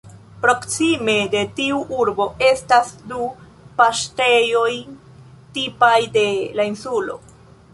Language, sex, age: Esperanto, female, 19-29